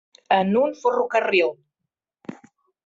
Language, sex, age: Catalan, male, 40-49